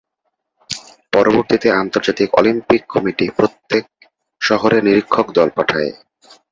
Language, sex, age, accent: Bengali, male, 19-29, Native